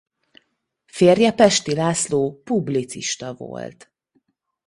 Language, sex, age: Hungarian, female, 30-39